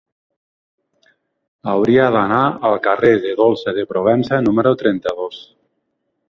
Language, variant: Catalan, Nord-Occidental